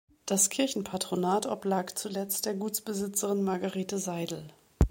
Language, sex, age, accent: German, female, 40-49, Deutschland Deutsch